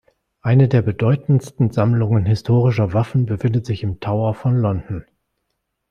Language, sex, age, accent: German, male, 40-49, Deutschland Deutsch